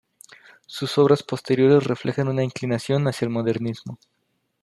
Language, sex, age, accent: Spanish, male, 30-39, México